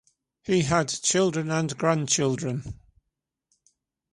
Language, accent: English, England English